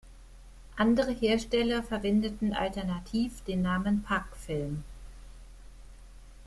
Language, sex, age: German, female, 50-59